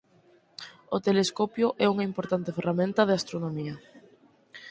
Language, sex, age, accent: Galician, female, 19-29, Normativo (estándar)